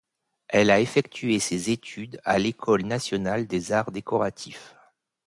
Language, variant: French, Français de métropole